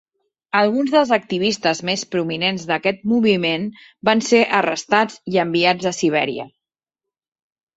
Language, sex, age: Catalan, female, 30-39